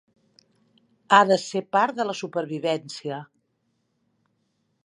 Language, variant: Catalan, Central